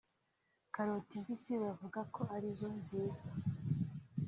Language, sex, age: Kinyarwanda, female, 19-29